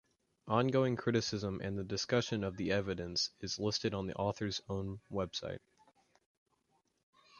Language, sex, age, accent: English, male, under 19, United States English